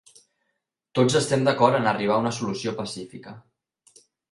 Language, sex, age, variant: Catalan, male, 19-29, Central